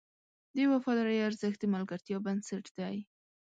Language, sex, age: Pashto, female, 19-29